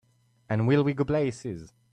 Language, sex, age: English, male, 19-29